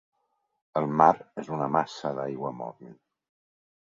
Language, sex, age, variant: Catalan, male, 60-69, Central